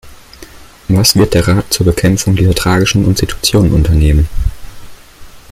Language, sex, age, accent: German, male, 19-29, Deutschland Deutsch